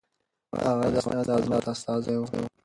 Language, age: Pashto, under 19